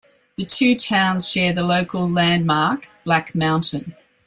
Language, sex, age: English, female, 60-69